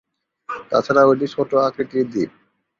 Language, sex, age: Bengali, male, 19-29